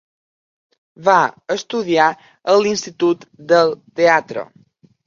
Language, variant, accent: Catalan, Balear, balear